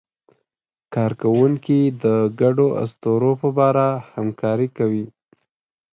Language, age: Pashto, 19-29